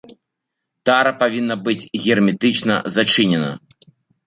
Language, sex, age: Belarusian, male, 40-49